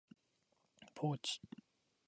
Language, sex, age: Japanese, male, 19-29